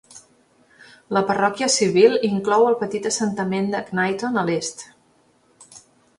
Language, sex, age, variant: Catalan, female, 40-49, Central